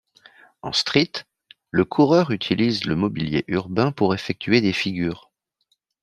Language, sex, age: French, male, 40-49